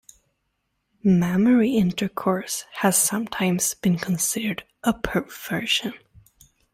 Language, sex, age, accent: English, female, 19-29, England English